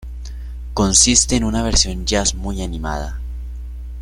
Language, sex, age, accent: Spanish, male, 19-29, Andino-Pacífico: Colombia, Perú, Ecuador, oeste de Bolivia y Venezuela andina